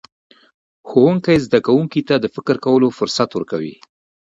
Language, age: Pashto, 40-49